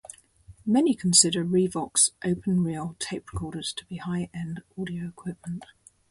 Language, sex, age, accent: English, female, 50-59, England English